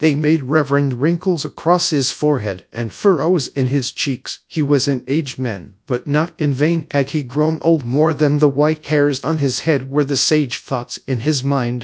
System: TTS, GradTTS